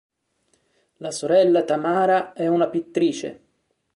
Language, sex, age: Italian, male, 40-49